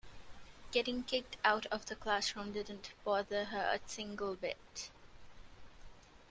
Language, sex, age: English, female, under 19